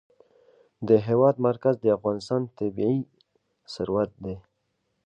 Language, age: Pashto, 19-29